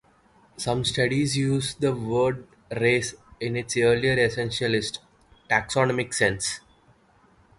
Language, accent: English, India and South Asia (India, Pakistan, Sri Lanka)